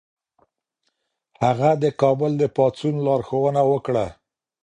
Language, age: Pashto, 50-59